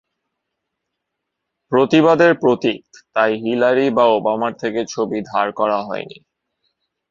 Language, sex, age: Bengali, male, 19-29